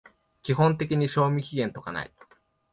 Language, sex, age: Japanese, male, 19-29